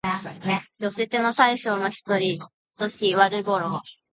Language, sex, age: Japanese, female, 19-29